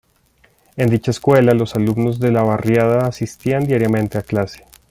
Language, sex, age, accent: Spanish, male, 30-39, Andino-Pacífico: Colombia, Perú, Ecuador, oeste de Bolivia y Venezuela andina